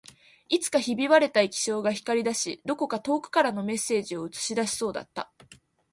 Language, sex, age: Japanese, female, 19-29